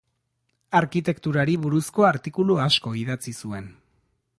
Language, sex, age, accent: Basque, male, 30-39, Erdialdekoa edo Nafarra (Gipuzkoa, Nafarroa)